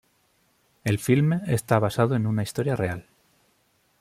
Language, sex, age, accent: Spanish, male, 30-39, España: Centro-Sur peninsular (Madrid, Toledo, Castilla-La Mancha)